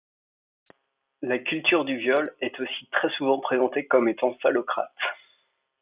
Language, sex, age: French, male, 30-39